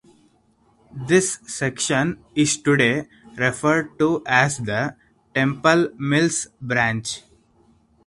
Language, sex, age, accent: English, male, 19-29, India and South Asia (India, Pakistan, Sri Lanka)